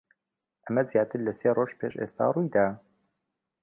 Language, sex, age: Central Kurdish, male, 19-29